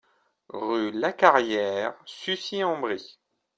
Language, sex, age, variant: French, male, 19-29, Français de métropole